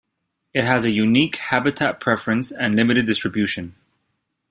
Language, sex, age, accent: English, male, 30-39, United States English